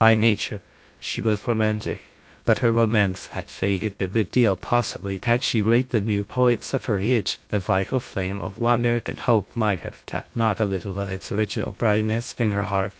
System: TTS, GlowTTS